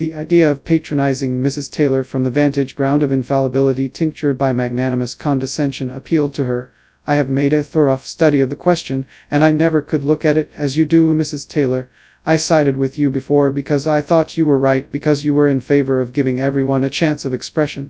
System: TTS, FastPitch